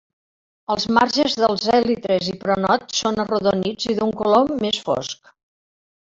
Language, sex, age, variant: Catalan, female, 60-69, Central